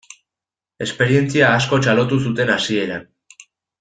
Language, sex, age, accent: Basque, male, 19-29, Erdialdekoa edo Nafarra (Gipuzkoa, Nafarroa)